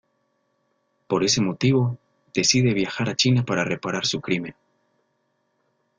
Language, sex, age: Spanish, male, 30-39